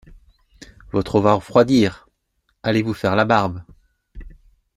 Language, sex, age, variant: French, male, 40-49, Français de métropole